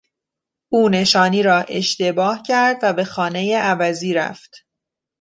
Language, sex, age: Persian, female, 30-39